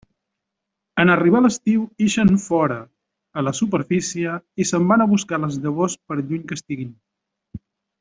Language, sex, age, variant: Catalan, male, 50-59, Central